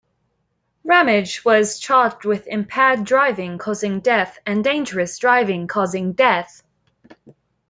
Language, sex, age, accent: English, female, under 19, England English